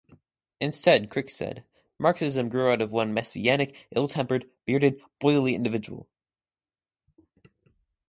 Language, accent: English, United States English